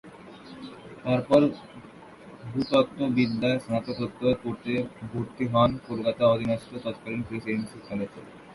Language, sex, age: Bengali, male, under 19